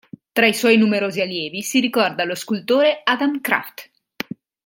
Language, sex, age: Italian, female, 30-39